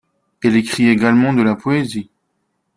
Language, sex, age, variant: French, male, 30-39, Français de métropole